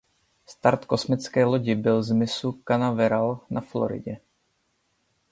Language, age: Czech, 19-29